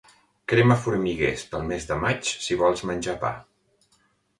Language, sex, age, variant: Catalan, male, 40-49, Central